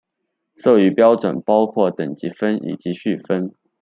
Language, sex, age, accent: Chinese, male, 19-29, 出生地：四川省